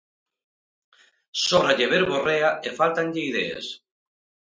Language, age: Galician, 40-49